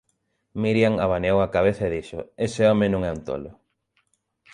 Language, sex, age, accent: Galician, male, 30-39, Normativo (estándar)